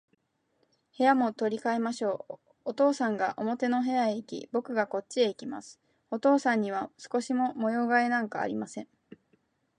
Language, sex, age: Japanese, female, 19-29